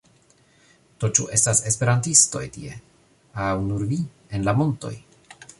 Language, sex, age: Esperanto, male, 40-49